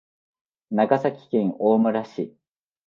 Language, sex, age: Japanese, male, 19-29